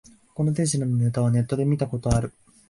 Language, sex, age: Japanese, male, 19-29